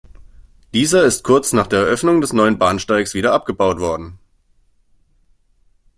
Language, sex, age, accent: German, male, 19-29, Deutschland Deutsch